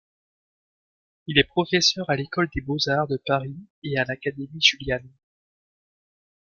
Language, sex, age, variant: French, male, 30-39, Français de métropole